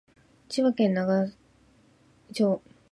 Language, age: Japanese, 19-29